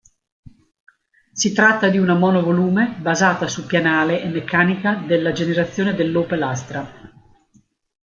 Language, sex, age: Italian, female, 50-59